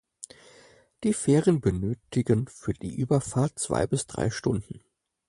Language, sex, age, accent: German, male, 30-39, Deutschland Deutsch